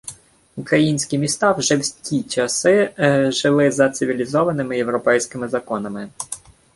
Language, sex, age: Ukrainian, male, 19-29